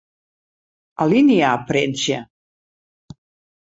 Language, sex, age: Western Frisian, female, 50-59